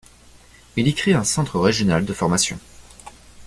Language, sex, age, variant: French, male, 19-29, Français de métropole